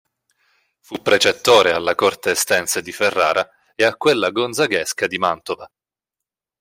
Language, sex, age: Italian, male, 19-29